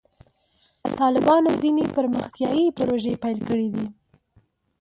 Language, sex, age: Pashto, female, 19-29